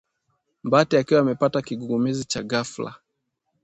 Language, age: Swahili, 19-29